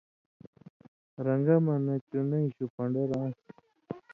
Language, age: Indus Kohistani, 19-29